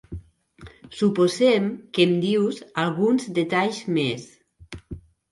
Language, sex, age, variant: Catalan, female, 50-59, Septentrional